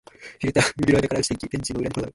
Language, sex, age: Japanese, male, 19-29